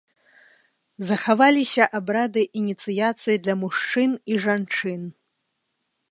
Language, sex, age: Belarusian, female, 30-39